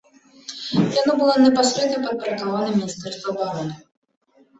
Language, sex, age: Belarusian, female, 19-29